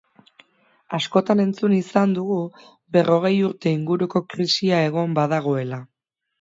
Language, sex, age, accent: Basque, female, 30-39, Erdialdekoa edo Nafarra (Gipuzkoa, Nafarroa)